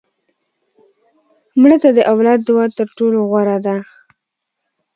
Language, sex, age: Pashto, female, 19-29